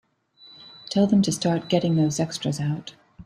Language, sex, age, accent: English, female, 50-59, United States English